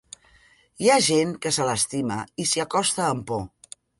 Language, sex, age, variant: Catalan, female, 50-59, Central